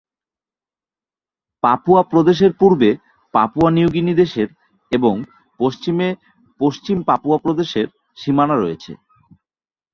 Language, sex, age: Bengali, male, 19-29